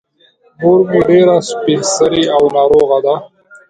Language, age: Pashto, 19-29